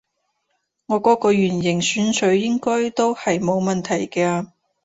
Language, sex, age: Cantonese, female, 19-29